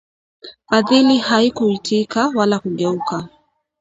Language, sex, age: Swahili, female, 30-39